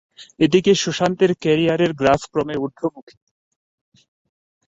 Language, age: Bengali, 30-39